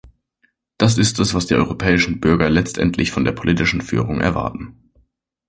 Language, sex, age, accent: German, male, 19-29, Deutschland Deutsch